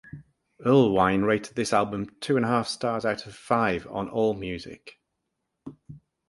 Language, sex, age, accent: English, male, 60-69, England English